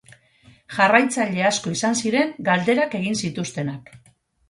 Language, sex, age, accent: Basque, female, 40-49, Mendebalekoa (Araba, Bizkaia, Gipuzkoako mendebaleko herri batzuk)